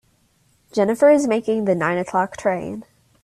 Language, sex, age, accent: English, female, under 19, United States English